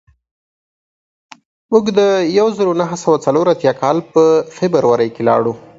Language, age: Pashto, 19-29